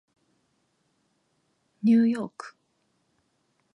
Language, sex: Japanese, female